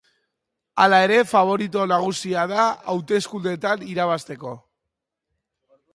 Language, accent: Basque, Mendebalekoa (Araba, Bizkaia, Gipuzkoako mendebaleko herri batzuk)